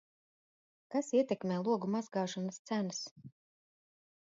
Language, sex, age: Latvian, female, 40-49